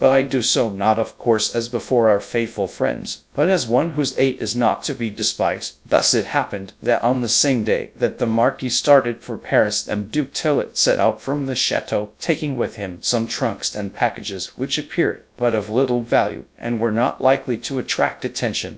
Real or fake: fake